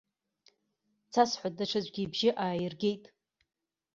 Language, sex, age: Abkhazian, female, 30-39